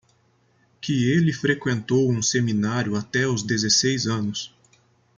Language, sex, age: Portuguese, male, 19-29